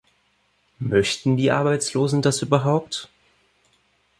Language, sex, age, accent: German, male, 19-29, Deutschland Deutsch